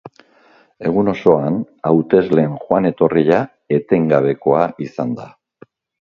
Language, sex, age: Basque, male, 60-69